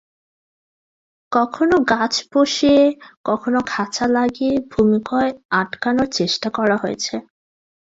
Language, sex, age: Bengali, female, 19-29